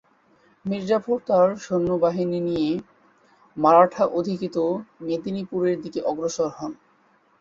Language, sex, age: Bengali, male, 19-29